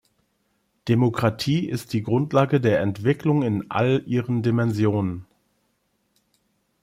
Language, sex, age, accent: German, male, 50-59, Deutschland Deutsch